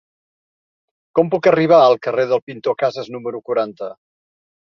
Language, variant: Catalan, Central